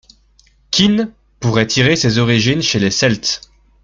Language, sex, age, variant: French, male, 19-29, Français de métropole